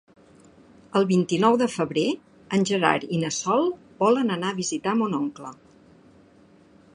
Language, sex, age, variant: Catalan, female, 50-59, Central